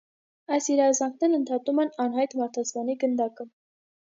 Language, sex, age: Armenian, female, 19-29